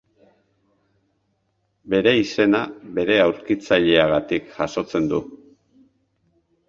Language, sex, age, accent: Basque, male, 50-59, Mendebalekoa (Araba, Bizkaia, Gipuzkoako mendebaleko herri batzuk)